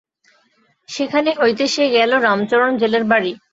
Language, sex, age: Bengali, female, 19-29